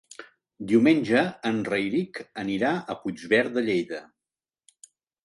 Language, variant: Catalan, Central